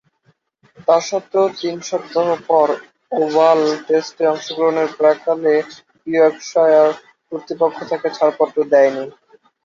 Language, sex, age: Bengali, male, 19-29